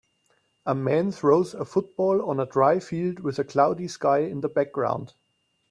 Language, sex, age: English, male, 30-39